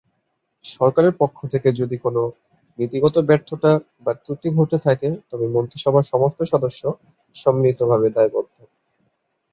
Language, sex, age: Bengali, male, 19-29